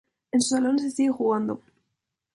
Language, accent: Spanish, España: Norte peninsular (Asturias, Castilla y León, Cantabria, País Vasco, Navarra, Aragón, La Rioja, Guadalajara, Cuenca)